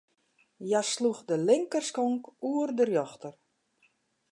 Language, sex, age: Western Frisian, female, 60-69